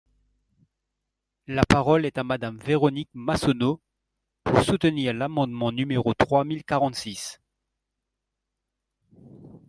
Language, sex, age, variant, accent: French, male, 30-39, Français des départements et régions d'outre-mer, Français de La Réunion